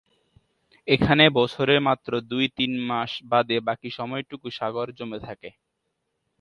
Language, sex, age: Bengali, male, 19-29